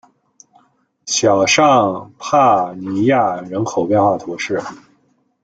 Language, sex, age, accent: Chinese, male, 19-29, 出生地：河南省